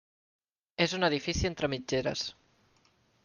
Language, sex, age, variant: Catalan, male, 19-29, Central